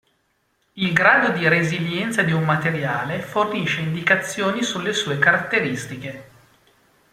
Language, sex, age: Italian, male, 40-49